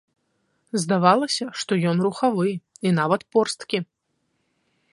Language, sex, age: Belarusian, female, 19-29